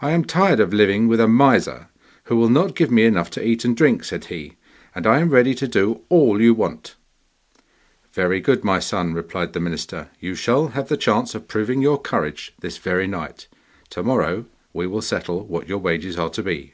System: none